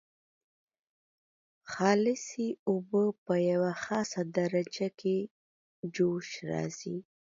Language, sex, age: Pashto, female, 30-39